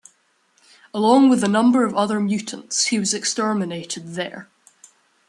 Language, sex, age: English, male, under 19